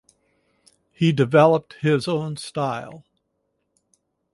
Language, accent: English, United States English